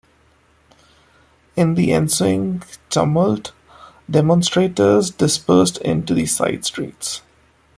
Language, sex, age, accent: English, male, 30-39, India and South Asia (India, Pakistan, Sri Lanka)